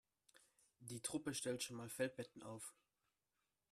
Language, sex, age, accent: German, male, under 19, Deutschland Deutsch